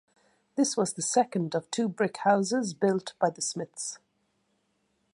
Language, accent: English, Irish English